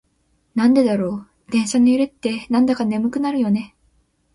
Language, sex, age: Japanese, female, 19-29